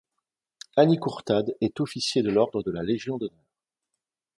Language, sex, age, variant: French, male, 40-49, Français de métropole